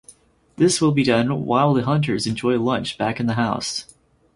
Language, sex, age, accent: English, male, 19-29, United States English